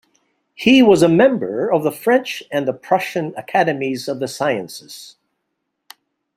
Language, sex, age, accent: English, male, 70-79, Filipino